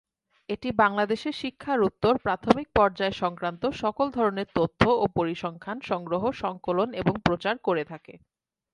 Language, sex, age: Bengali, female, 19-29